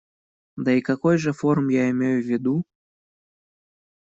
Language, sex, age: Russian, male, 19-29